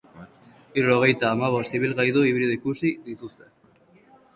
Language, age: Basque, under 19